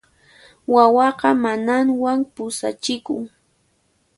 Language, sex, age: Puno Quechua, female, 19-29